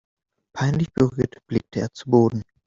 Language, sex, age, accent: German, male, 19-29, Deutschland Deutsch; Norddeutsch